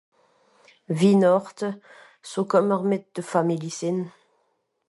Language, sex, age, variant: French, female, 30-39, Français de métropole